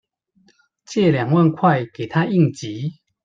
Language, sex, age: Chinese, male, 40-49